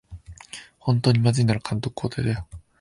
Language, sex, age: Japanese, male, 19-29